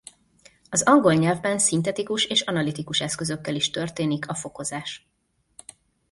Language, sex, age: Hungarian, female, 40-49